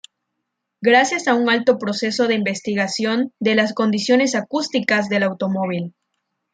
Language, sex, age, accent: Spanish, female, 19-29, México